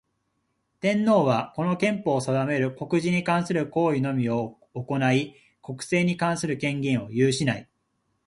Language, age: Japanese, 19-29